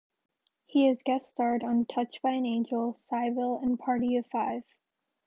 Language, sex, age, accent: English, female, under 19, United States English